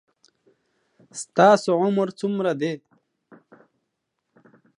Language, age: Pashto, 19-29